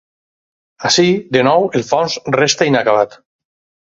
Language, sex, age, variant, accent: Catalan, male, 50-59, Valencià meridional, valencià